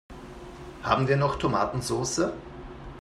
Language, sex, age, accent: German, male, 40-49, Österreichisches Deutsch